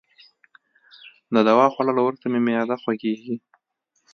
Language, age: Pashto, 19-29